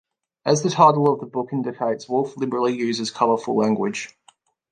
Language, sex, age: English, male, 30-39